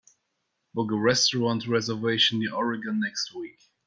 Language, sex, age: English, male, 19-29